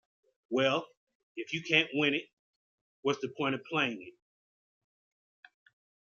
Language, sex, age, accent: English, male, 40-49, United States English